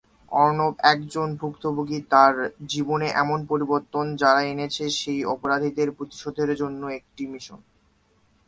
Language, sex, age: Bengali, male, 19-29